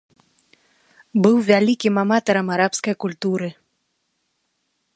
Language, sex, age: Belarusian, female, 30-39